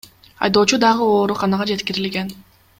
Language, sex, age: Kyrgyz, female, 19-29